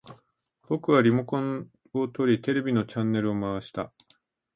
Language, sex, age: Japanese, male, 50-59